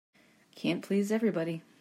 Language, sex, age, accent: English, female, 30-39, United States English